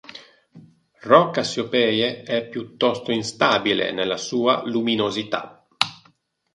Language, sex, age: Italian, male, 40-49